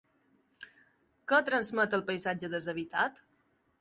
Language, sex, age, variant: Catalan, female, 30-39, Balear